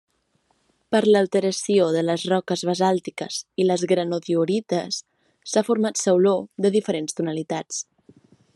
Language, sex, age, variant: Catalan, female, 19-29, Central